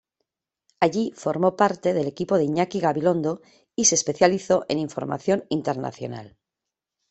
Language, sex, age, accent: Spanish, female, 50-59, España: Norte peninsular (Asturias, Castilla y León, Cantabria, País Vasco, Navarra, Aragón, La Rioja, Guadalajara, Cuenca)